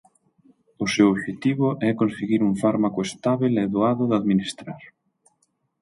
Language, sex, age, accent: Galician, male, 30-39, Normativo (estándar)